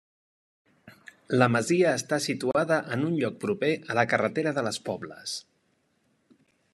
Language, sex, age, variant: Catalan, male, 30-39, Central